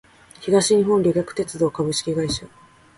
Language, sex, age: Japanese, female, 19-29